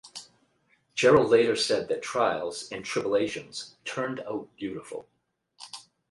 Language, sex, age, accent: English, male, 50-59, United States English